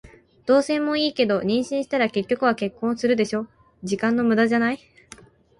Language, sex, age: Japanese, female, 19-29